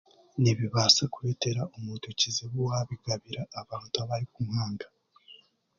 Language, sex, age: Chiga, male, 30-39